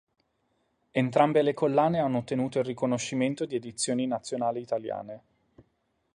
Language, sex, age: Italian, male, 30-39